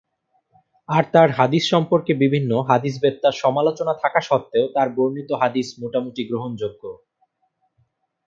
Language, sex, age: Bengali, male, 19-29